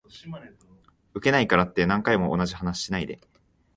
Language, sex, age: Japanese, male, 19-29